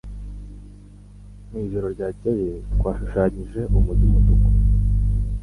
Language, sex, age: Kinyarwanda, male, 19-29